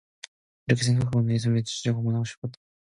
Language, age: Korean, 19-29